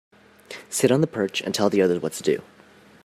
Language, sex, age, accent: English, male, 19-29, United States English